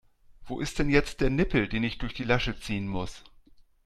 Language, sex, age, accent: German, male, 40-49, Deutschland Deutsch